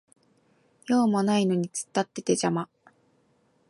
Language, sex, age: Japanese, female, 19-29